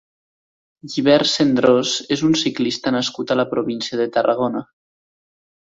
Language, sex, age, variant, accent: Catalan, male, under 19, Nord-Occidental, Tortosí